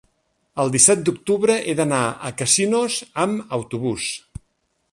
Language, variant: Catalan, Central